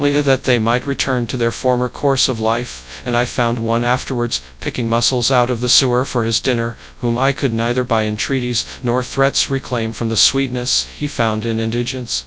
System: TTS, FastPitch